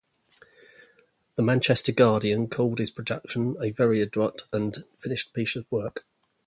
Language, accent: English, England English